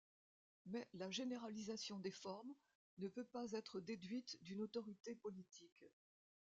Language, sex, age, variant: French, female, 70-79, Français de métropole